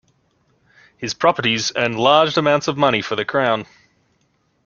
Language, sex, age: English, male, 19-29